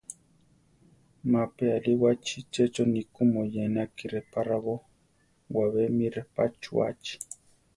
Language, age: Central Tarahumara, 19-29